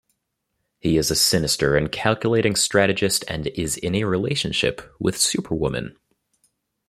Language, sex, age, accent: English, male, 19-29, United States English